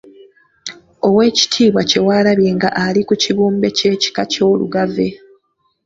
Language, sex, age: Ganda, female, 30-39